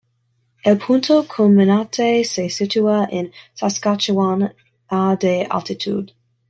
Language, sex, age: Spanish, female, 19-29